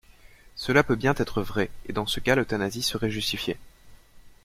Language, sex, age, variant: French, male, 19-29, Français de métropole